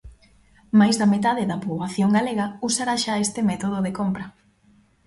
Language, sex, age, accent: Galician, female, 19-29, Normativo (estándar)